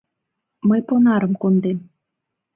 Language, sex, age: Mari, female, under 19